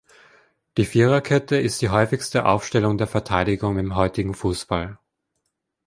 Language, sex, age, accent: German, male, 19-29, Österreichisches Deutsch